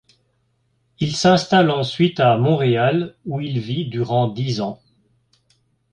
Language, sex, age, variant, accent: French, male, 50-59, Français d'Europe, Français de Belgique